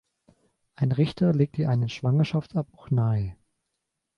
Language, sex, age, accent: German, male, 19-29, Deutschland Deutsch